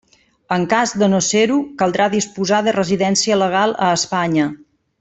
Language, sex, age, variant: Catalan, female, 50-59, Central